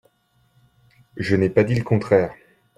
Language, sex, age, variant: French, male, 19-29, Français de métropole